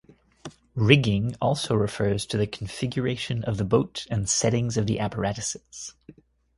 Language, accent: English, United States English